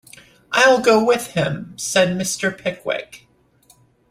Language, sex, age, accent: English, female, 30-39, United States English